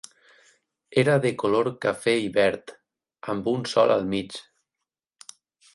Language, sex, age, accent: Catalan, male, 30-39, valencià; valencià meridional